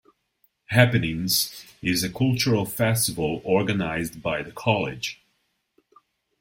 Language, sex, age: English, male, 30-39